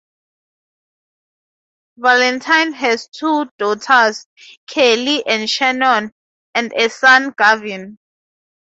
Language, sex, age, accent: English, female, 19-29, Southern African (South Africa, Zimbabwe, Namibia)